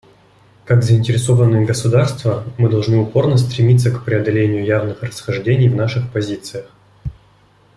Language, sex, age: Russian, male, 19-29